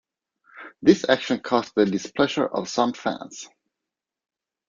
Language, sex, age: English, male, 40-49